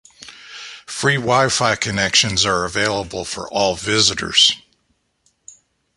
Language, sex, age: English, male, 60-69